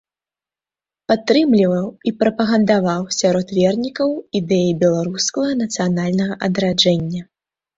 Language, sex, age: Belarusian, female, under 19